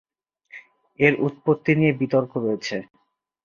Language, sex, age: Bengali, male, 30-39